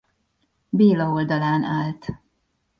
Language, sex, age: Hungarian, female, 40-49